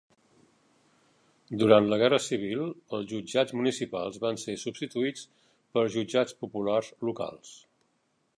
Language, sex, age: Catalan, male, 60-69